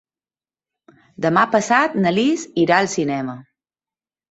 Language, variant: Catalan, Balear